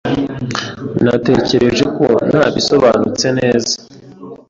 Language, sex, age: Kinyarwanda, male, 19-29